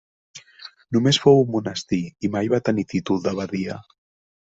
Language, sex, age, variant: Catalan, male, 30-39, Central